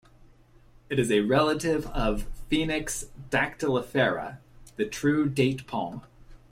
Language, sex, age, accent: English, male, 30-39, United States English